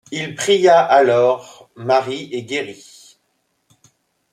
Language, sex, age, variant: French, male, 30-39, Français de métropole